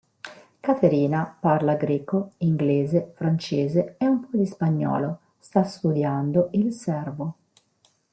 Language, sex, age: Italian, female, 40-49